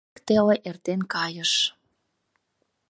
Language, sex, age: Mari, female, 19-29